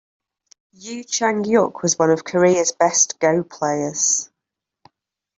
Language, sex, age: English, female, 40-49